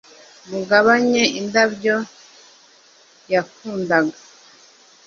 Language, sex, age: Kinyarwanda, female, 19-29